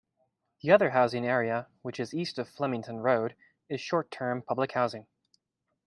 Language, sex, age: English, male, 19-29